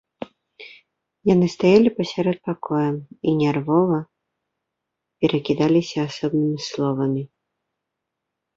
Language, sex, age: Belarusian, female, 30-39